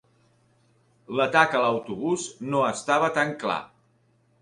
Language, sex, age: Catalan, male, 50-59